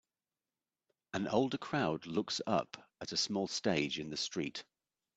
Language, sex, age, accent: English, male, 50-59, England English